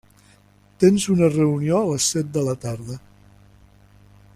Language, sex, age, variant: Catalan, male, 60-69, Central